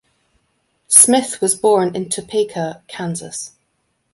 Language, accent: English, Scottish English